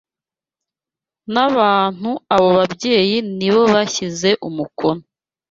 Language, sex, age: Kinyarwanda, female, 19-29